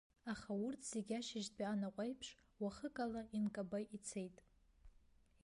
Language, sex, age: Abkhazian, female, 19-29